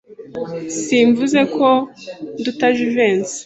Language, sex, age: Kinyarwanda, female, 19-29